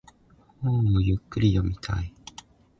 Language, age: Japanese, 19-29